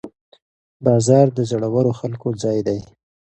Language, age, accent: Pashto, 30-39, پکتیا ولایت، احمدزی